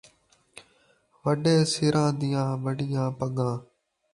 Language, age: Saraiki, under 19